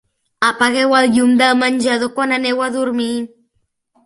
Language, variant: Catalan, Central